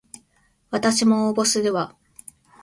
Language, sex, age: Japanese, female, 19-29